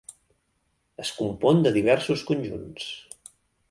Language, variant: Catalan, Central